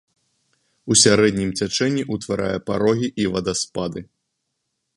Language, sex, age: Belarusian, male, 19-29